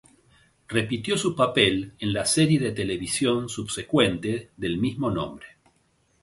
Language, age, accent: Spanish, 60-69, Rioplatense: Argentina, Uruguay, este de Bolivia, Paraguay